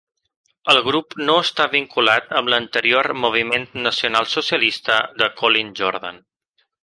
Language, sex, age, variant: Catalan, male, 30-39, Balear